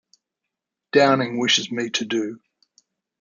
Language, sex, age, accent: English, male, 60-69, Australian English